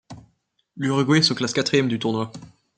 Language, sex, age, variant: French, male, 19-29, Français de métropole